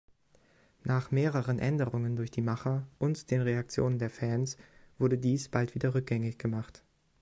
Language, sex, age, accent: German, male, 19-29, Deutschland Deutsch